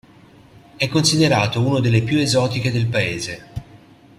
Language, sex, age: Italian, male, 40-49